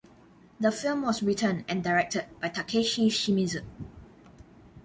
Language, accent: English, Singaporean English